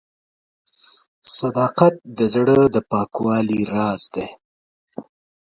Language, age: Pashto, 30-39